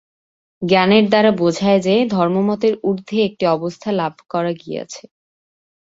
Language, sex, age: Bengali, female, 19-29